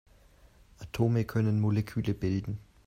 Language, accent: German, Deutschland Deutsch